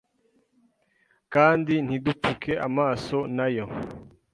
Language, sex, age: Kinyarwanda, male, 19-29